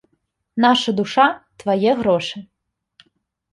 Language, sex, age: Belarusian, female, 30-39